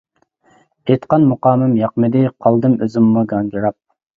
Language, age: Uyghur, 19-29